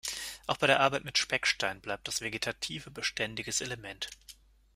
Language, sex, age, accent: German, male, 30-39, Deutschland Deutsch